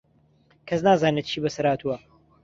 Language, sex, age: Central Kurdish, male, 19-29